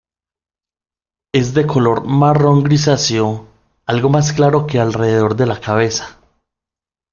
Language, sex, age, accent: Spanish, male, 19-29, Caribe: Cuba, Venezuela, Puerto Rico, República Dominicana, Panamá, Colombia caribeña, México caribeño, Costa del golfo de México